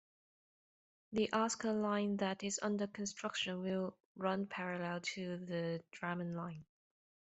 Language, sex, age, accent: English, female, 30-39, Hong Kong English